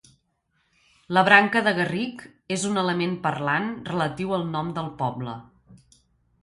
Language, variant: Catalan, Central